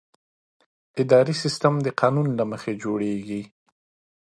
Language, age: Pashto, 30-39